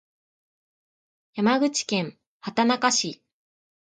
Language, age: Japanese, 19-29